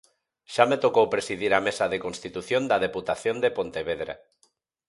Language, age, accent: Galician, 40-49, Normativo (estándar)